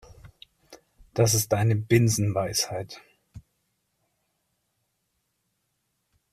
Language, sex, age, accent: German, male, 30-39, Deutschland Deutsch